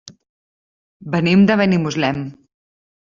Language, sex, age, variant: Catalan, female, 30-39, Central